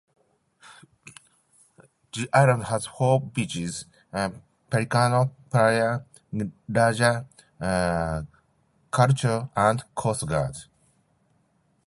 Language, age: English, 50-59